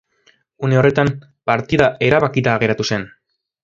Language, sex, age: Basque, male, under 19